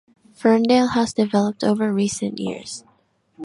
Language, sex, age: English, female, 19-29